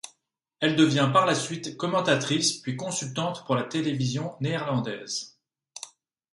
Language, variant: French, Français de métropole